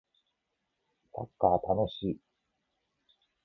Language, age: Japanese, 50-59